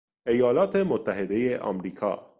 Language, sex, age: Persian, male, 30-39